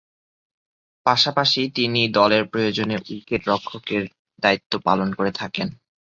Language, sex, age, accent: Bengali, male, 19-29, Bangladeshi